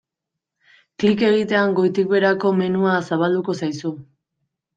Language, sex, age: Basque, female, 19-29